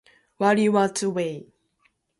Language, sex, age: English, female, 19-29